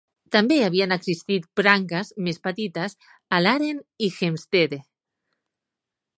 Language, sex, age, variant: Catalan, female, 40-49, Central